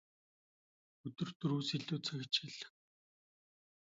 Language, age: Mongolian, 19-29